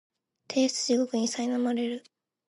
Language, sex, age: Japanese, female, under 19